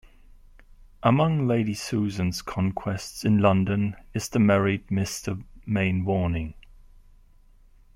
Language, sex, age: English, male, 40-49